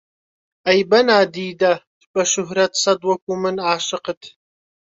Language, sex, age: Central Kurdish, male, 19-29